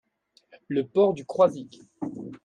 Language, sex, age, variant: French, male, 40-49, Français de métropole